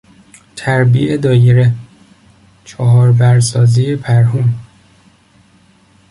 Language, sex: Persian, male